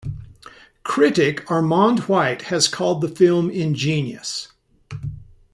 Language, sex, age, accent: English, male, 60-69, United States English